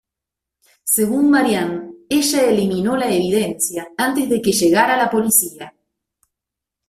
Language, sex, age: Spanish, female, 40-49